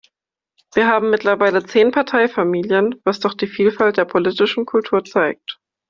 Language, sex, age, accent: German, female, 19-29, Deutschland Deutsch